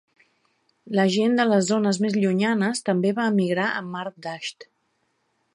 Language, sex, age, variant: Catalan, female, 50-59, Central